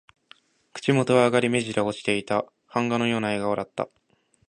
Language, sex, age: Japanese, male, 19-29